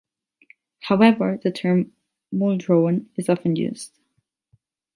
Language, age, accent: English, 19-29, United States English; England English; Irish English